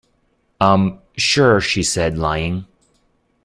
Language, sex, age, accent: English, male, 40-49, United States English